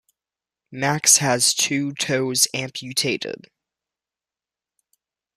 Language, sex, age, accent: English, male, under 19, United States English